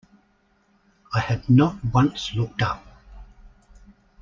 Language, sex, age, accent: English, male, 60-69, Australian English